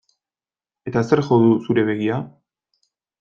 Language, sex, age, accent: Basque, male, 19-29, Erdialdekoa edo Nafarra (Gipuzkoa, Nafarroa)